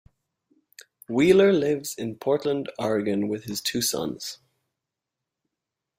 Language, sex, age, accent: English, male, 19-29, Irish English